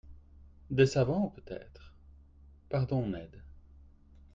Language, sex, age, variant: French, male, 30-39, Français de métropole